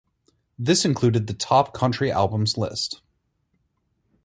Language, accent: English, United States English